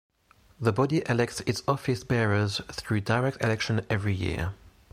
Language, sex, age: English, male, 19-29